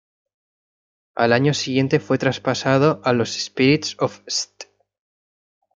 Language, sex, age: Spanish, male, 19-29